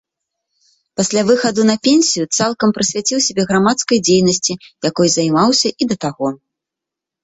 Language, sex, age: Belarusian, female, 30-39